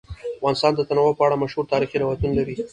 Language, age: Pashto, 19-29